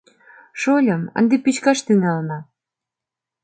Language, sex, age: Mari, female, 30-39